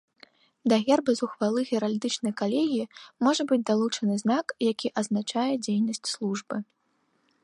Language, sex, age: Belarusian, female, 19-29